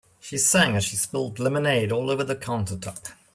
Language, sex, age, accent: English, male, 40-49, Southern African (South Africa, Zimbabwe, Namibia)